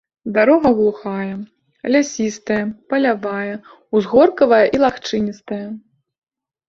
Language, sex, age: Belarusian, female, 30-39